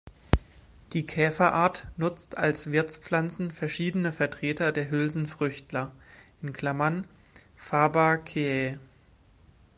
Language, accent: German, Deutschland Deutsch